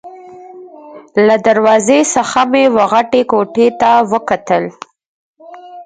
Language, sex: Pashto, female